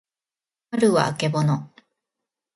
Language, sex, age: Japanese, female, 40-49